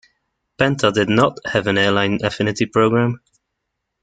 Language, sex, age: English, male, 19-29